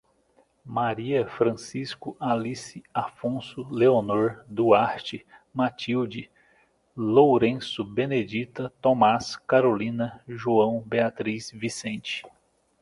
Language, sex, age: Portuguese, male, 30-39